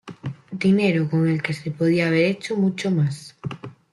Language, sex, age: Spanish, female, 19-29